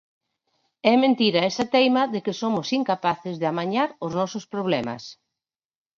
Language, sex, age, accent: Galician, female, 40-49, Normativo (estándar)